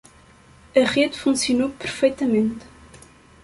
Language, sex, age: Portuguese, female, 19-29